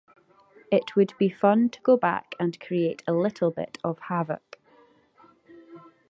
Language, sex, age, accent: English, female, 19-29, Scottish English